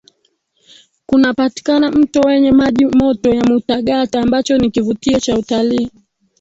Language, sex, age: Swahili, female, 19-29